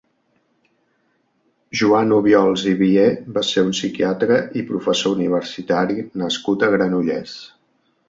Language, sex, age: Catalan, male, 40-49